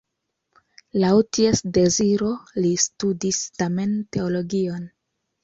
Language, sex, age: Esperanto, female, 19-29